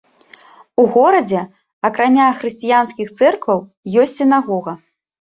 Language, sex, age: Belarusian, female, 30-39